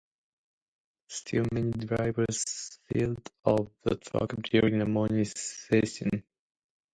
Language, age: English, 19-29